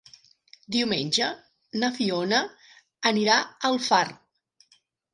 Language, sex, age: Catalan, female, 40-49